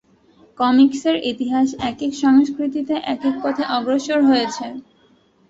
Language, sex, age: Bengali, female, under 19